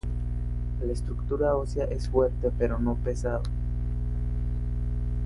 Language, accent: Spanish, México